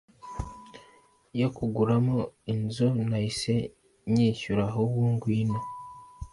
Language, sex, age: Kinyarwanda, male, 19-29